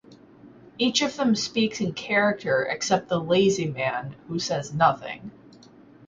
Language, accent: English, United States English